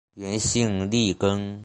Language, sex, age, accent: Chinese, male, under 19, 出生地：浙江省